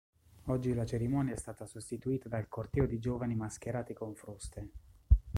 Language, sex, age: Italian, male, 30-39